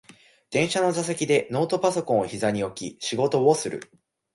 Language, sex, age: Japanese, male, under 19